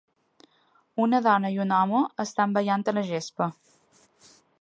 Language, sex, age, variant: Catalan, female, 19-29, Balear